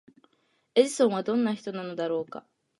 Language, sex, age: Japanese, female, 19-29